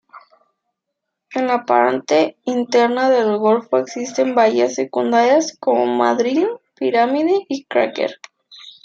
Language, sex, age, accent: Spanish, female, 19-29, México